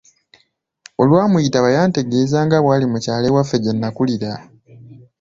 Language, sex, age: Ganda, male, 19-29